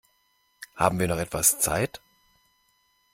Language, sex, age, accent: German, male, 40-49, Deutschland Deutsch